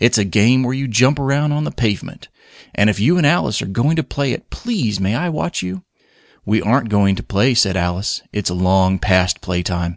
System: none